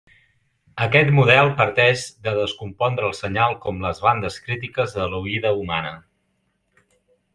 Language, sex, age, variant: Catalan, male, 30-39, Central